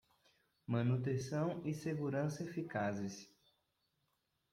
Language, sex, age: Portuguese, male, 19-29